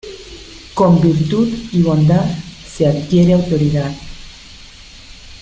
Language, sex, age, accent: Spanish, female, 40-49, Caribe: Cuba, Venezuela, Puerto Rico, República Dominicana, Panamá, Colombia caribeña, México caribeño, Costa del golfo de México